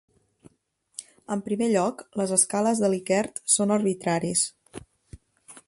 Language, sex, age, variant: Catalan, female, 19-29, Central